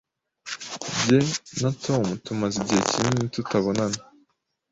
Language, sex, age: Kinyarwanda, male, 19-29